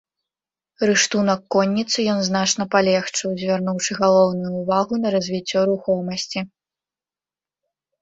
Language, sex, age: Belarusian, female, 19-29